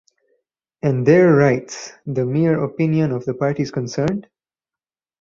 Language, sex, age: English, male, 19-29